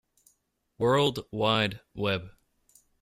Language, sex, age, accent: English, male, 19-29, United States English